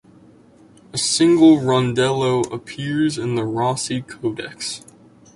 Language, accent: English, United States English